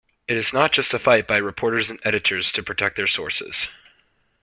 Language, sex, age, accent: English, male, under 19, United States English